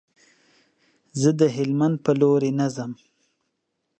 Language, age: Pashto, 19-29